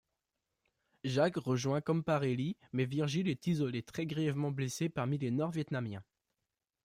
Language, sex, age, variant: French, male, under 19, Français de métropole